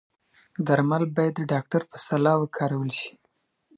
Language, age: Pashto, 19-29